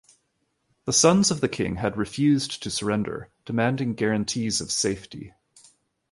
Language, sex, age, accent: English, male, 30-39, Canadian English